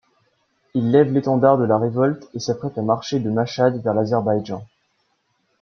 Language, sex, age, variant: French, male, 19-29, Français de métropole